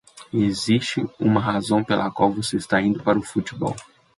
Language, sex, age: Portuguese, male, 19-29